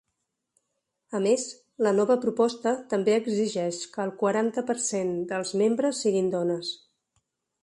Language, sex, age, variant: Catalan, female, 40-49, Central